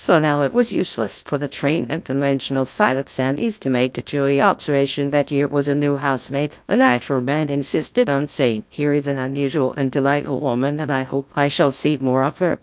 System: TTS, GlowTTS